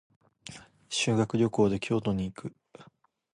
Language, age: Japanese, 19-29